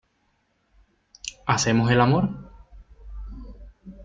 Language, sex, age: Spanish, male, 19-29